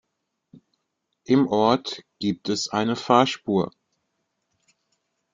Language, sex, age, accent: German, male, 30-39, Deutschland Deutsch